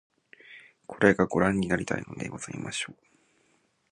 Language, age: Japanese, 19-29